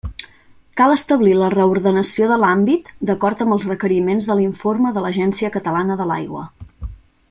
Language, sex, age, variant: Catalan, female, 40-49, Central